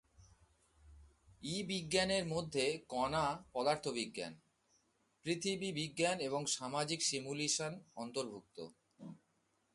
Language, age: Bengali, 40-49